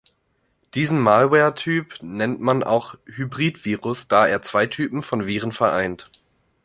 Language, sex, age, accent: German, male, 19-29, Deutschland Deutsch